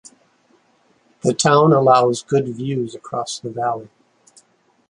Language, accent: English, United States English